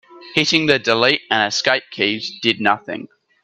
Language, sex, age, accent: English, male, under 19, Australian English